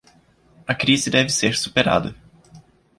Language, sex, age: Portuguese, male, 19-29